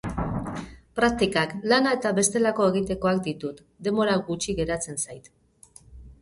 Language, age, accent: Basque, 40-49, Erdialdekoa edo Nafarra (Gipuzkoa, Nafarroa)